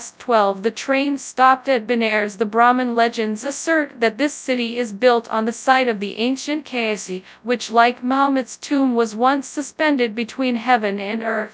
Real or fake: fake